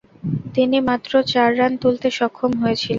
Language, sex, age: Bengali, female, 19-29